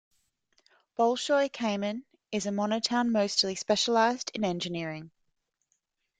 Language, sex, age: English, female, 40-49